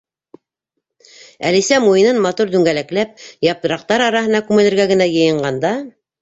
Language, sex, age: Bashkir, female, 60-69